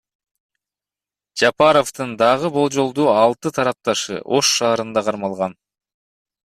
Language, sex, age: Kyrgyz, male, 30-39